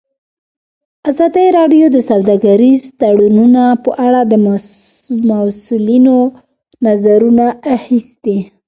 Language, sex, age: Pashto, female, 30-39